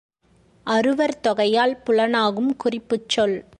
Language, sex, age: Tamil, female, 30-39